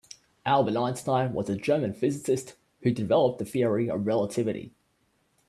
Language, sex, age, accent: English, male, 19-29, Australian English